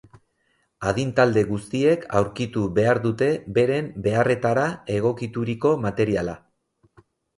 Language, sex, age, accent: Basque, male, 40-49, Erdialdekoa edo Nafarra (Gipuzkoa, Nafarroa)